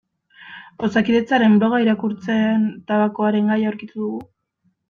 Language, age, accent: Basque, 19-29, Mendebalekoa (Araba, Bizkaia, Gipuzkoako mendebaleko herri batzuk)